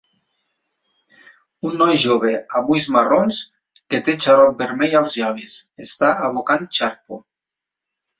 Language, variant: Catalan, Nord-Occidental